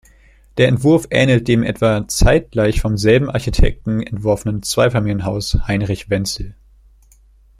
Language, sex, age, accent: German, male, under 19, Deutschland Deutsch